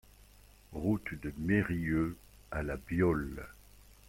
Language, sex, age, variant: French, male, 50-59, Français de métropole